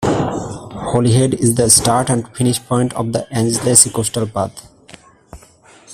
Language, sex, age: English, male, 19-29